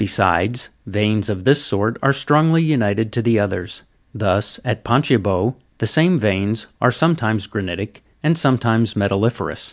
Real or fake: real